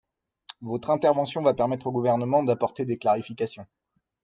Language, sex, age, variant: French, male, 30-39, Français de métropole